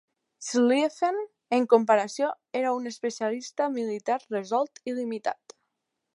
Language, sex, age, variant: Catalan, female, under 19, Nord-Occidental